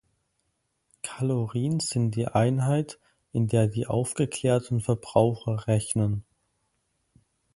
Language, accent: German, Deutschland Deutsch